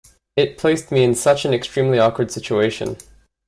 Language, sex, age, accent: English, male, 19-29, Canadian English